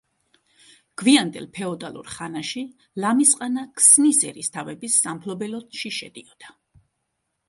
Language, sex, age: Georgian, female, 30-39